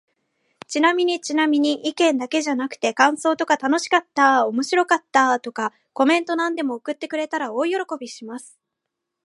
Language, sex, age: Japanese, female, 19-29